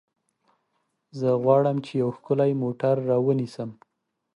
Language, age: Pashto, 30-39